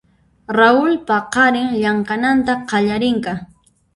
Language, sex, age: Puno Quechua, female, 19-29